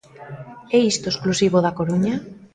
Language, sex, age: Galician, female, 40-49